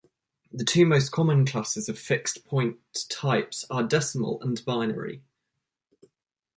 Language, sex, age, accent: English, male, 19-29, England English